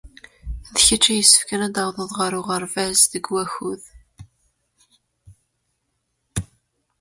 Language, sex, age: Kabyle, female, 19-29